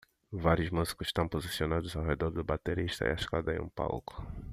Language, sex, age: Portuguese, male, 30-39